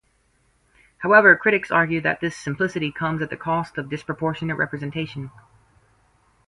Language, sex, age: English, female, 19-29